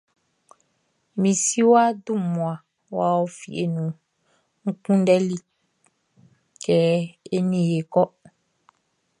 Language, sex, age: Baoulé, female, 19-29